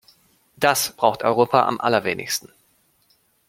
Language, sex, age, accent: German, male, 30-39, Deutschland Deutsch